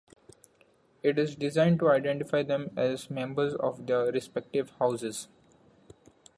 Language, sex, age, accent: English, male, 19-29, India and South Asia (India, Pakistan, Sri Lanka)